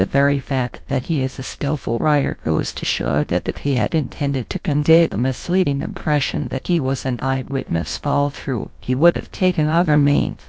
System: TTS, GlowTTS